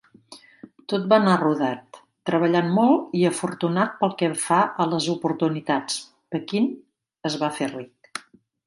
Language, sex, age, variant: Catalan, female, 60-69, Central